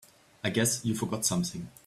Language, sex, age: English, male, 30-39